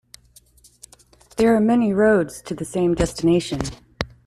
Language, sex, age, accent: English, female, 40-49, United States English